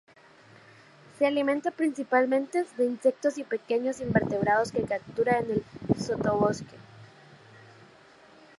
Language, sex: Spanish, female